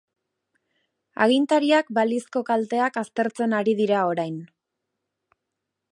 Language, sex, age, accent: Basque, female, 19-29, Erdialdekoa edo Nafarra (Gipuzkoa, Nafarroa)